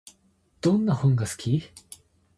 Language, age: Japanese, 19-29